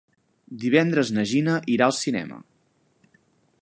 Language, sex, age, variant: Catalan, male, 19-29, Central